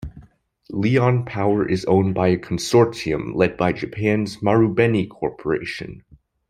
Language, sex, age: English, male, under 19